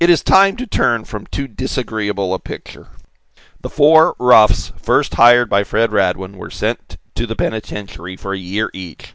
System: none